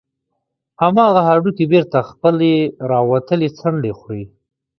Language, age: Pashto, 30-39